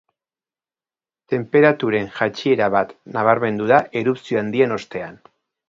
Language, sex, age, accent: Basque, male, 30-39, Erdialdekoa edo Nafarra (Gipuzkoa, Nafarroa)